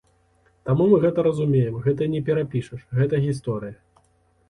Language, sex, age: Belarusian, male, 30-39